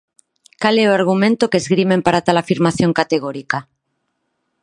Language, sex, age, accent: Galician, female, 40-49, Normativo (estándar); Neofalante